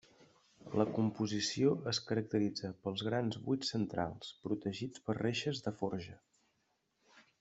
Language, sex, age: Catalan, male, 30-39